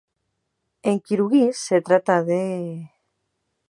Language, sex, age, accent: Spanish, female, 30-39, España: Norte peninsular (Asturias, Castilla y León, Cantabria, País Vasco, Navarra, Aragón, La Rioja, Guadalajara, Cuenca)